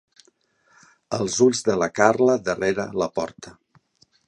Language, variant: Catalan, Central